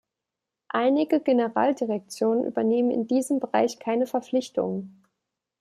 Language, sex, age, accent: German, female, 19-29, Deutschland Deutsch